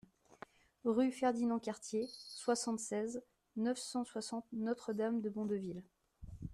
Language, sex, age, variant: French, female, 19-29, Français de métropole